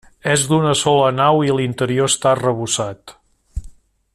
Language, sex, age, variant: Catalan, male, 50-59, Central